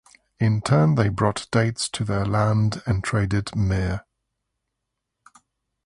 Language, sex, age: English, male, 50-59